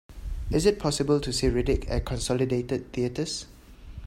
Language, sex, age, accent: English, male, under 19, Malaysian English